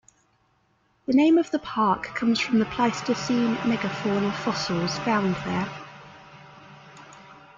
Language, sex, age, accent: English, female, 30-39, England English